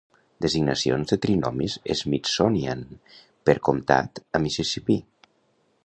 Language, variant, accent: Catalan, Nord-Occidental, nord-occidental